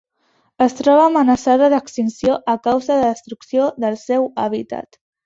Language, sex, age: Catalan, female, under 19